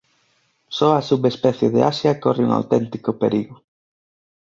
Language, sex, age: Galician, male, 19-29